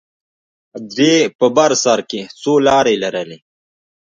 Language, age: Pashto, 19-29